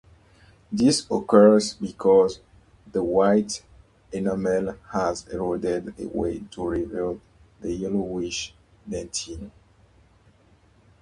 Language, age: English, 19-29